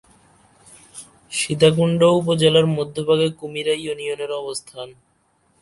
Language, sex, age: Bengali, male, 19-29